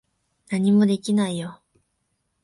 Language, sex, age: Japanese, female, 19-29